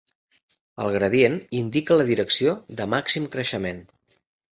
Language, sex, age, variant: Catalan, male, 30-39, Central